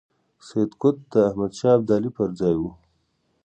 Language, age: Pashto, 19-29